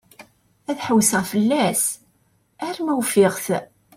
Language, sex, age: Kabyle, female, 40-49